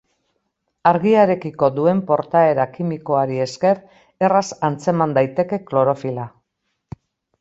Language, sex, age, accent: Basque, female, 60-69, Mendebalekoa (Araba, Bizkaia, Gipuzkoako mendebaleko herri batzuk)